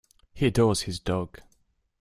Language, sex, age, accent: English, male, 30-39, United States English